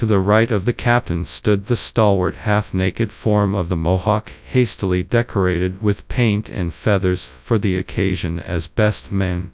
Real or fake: fake